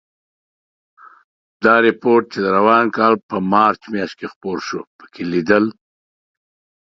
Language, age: Pashto, 50-59